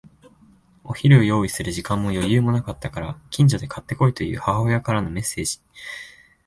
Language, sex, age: Japanese, male, 19-29